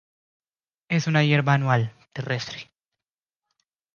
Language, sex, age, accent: Spanish, male, 19-29, Andino-Pacífico: Colombia, Perú, Ecuador, oeste de Bolivia y Venezuela andina